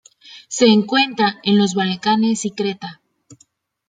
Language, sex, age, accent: Spanish, female, 19-29, México